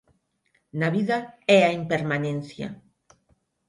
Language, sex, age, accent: Galician, female, 50-59, Neofalante